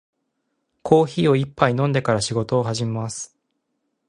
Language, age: Japanese, 19-29